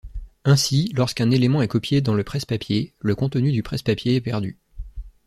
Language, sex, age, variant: French, male, 30-39, Français de métropole